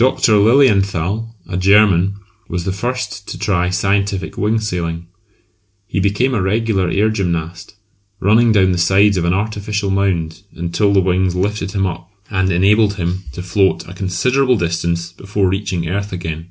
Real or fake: real